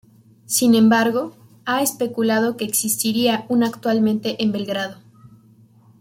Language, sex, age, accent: Spanish, female, 19-29, México